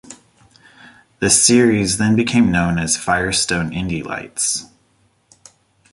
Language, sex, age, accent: English, male, 30-39, United States English